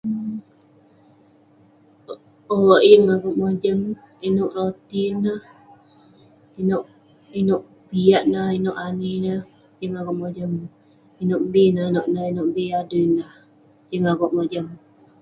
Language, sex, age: Western Penan, female, 19-29